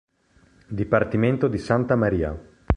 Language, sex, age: Italian, male, 30-39